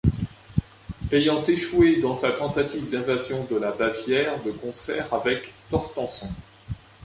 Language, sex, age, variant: French, male, 40-49, Français de métropole